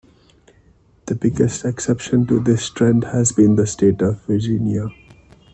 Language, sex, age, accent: English, male, 19-29, India and South Asia (India, Pakistan, Sri Lanka)